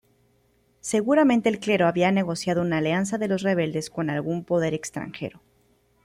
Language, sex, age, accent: Spanish, female, 30-39, Caribe: Cuba, Venezuela, Puerto Rico, República Dominicana, Panamá, Colombia caribeña, México caribeño, Costa del golfo de México